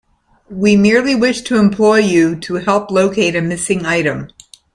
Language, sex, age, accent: English, female, 50-59, United States English